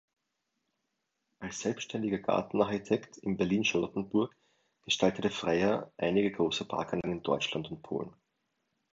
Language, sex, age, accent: German, male, 19-29, Österreichisches Deutsch